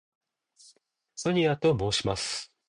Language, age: Japanese, 30-39